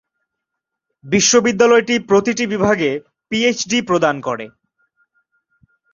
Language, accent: Bengali, Native